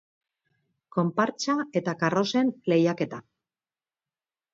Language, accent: Basque, Mendebalekoa (Araba, Bizkaia, Gipuzkoako mendebaleko herri batzuk)